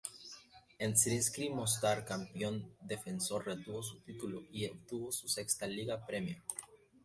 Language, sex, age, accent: Spanish, male, 19-29, América central